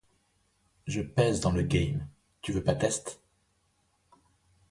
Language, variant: French, Français de métropole